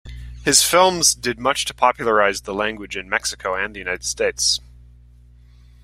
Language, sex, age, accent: English, male, 19-29, United States English